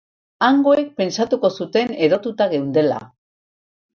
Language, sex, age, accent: Basque, female, 70-79, Mendebalekoa (Araba, Bizkaia, Gipuzkoako mendebaleko herri batzuk)